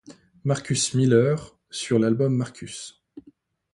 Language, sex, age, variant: French, male, 19-29, Français de métropole